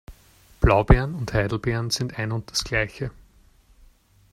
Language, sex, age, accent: German, male, 30-39, Österreichisches Deutsch